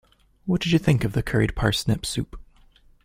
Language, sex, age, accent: English, male, 19-29, Canadian English